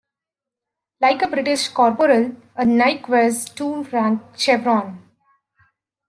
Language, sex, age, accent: English, female, 19-29, United States English